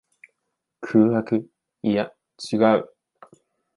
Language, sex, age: Japanese, male, 19-29